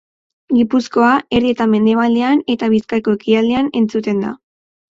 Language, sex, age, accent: Basque, female, under 19, Mendebalekoa (Araba, Bizkaia, Gipuzkoako mendebaleko herri batzuk)